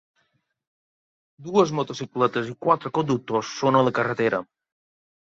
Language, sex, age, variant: Catalan, male, 30-39, Balear